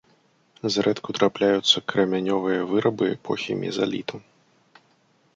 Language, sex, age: Belarusian, male, 30-39